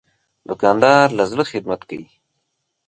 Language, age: Pashto, 30-39